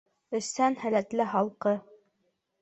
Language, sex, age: Bashkir, female, under 19